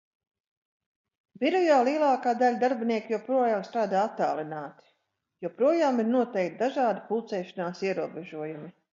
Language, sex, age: Latvian, female, 50-59